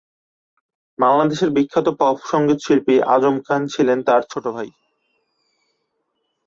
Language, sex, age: Bengali, male, 19-29